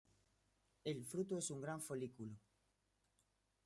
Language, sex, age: Spanish, male, 19-29